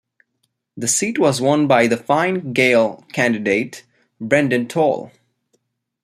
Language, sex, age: English, male, 50-59